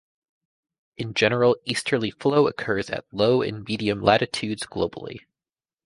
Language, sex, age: English, female, 19-29